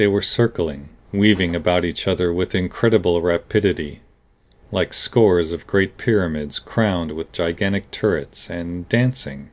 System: none